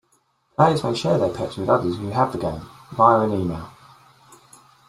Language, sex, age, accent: English, male, 40-49, England English